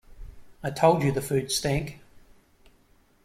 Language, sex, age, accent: English, male, 50-59, Australian English